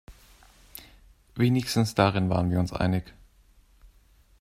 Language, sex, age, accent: German, male, 19-29, Deutschland Deutsch